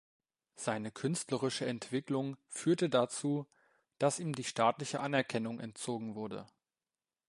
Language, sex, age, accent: German, male, 19-29, Deutschland Deutsch